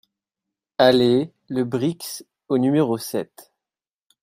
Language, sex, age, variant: French, male, 30-39, Français de métropole